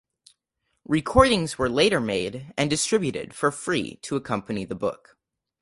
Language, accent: English, United States English